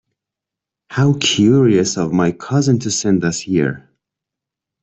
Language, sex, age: English, male, 30-39